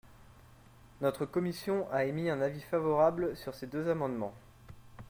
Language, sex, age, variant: French, male, 19-29, Français de métropole